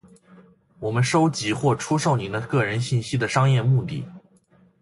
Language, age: Chinese, 19-29